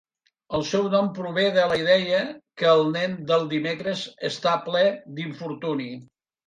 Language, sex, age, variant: Catalan, male, 60-69, Nord-Occidental